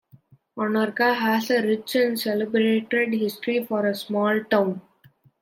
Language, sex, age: English, male, under 19